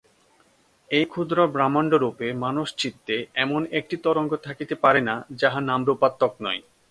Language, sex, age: Bengali, male, 19-29